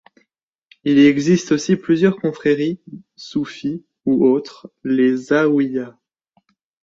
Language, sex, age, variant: French, male, 19-29, Français de métropole